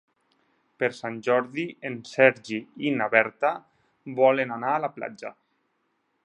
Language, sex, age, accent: Catalan, male, 30-39, Tortosí